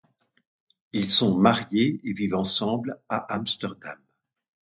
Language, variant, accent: French, Français d'Europe, Français de Belgique